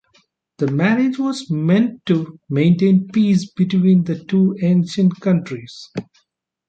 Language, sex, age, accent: English, male, 30-39, India and South Asia (India, Pakistan, Sri Lanka)